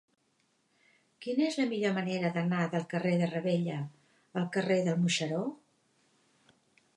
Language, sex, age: Catalan, female, 60-69